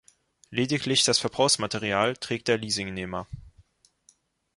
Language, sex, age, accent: German, male, 19-29, Deutschland Deutsch